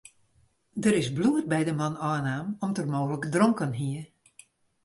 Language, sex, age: Western Frisian, female, 60-69